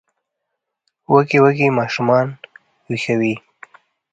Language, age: Pashto, under 19